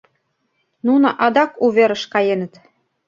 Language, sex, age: Mari, female, 40-49